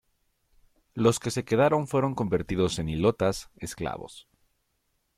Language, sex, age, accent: Spanish, male, 19-29, México